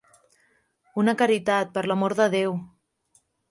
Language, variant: Catalan, Central